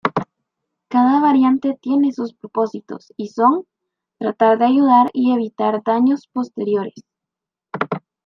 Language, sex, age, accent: Spanish, female, 19-29, América central